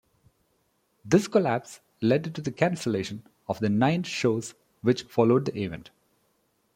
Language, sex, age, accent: English, male, 40-49, India and South Asia (India, Pakistan, Sri Lanka)